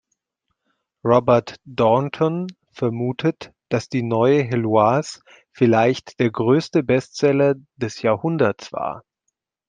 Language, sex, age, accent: German, male, 30-39, Deutschland Deutsch